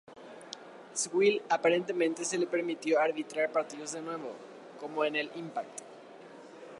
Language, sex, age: Spanish, male, under 19